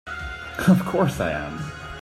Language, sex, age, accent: English, male, 19-29, Scottish English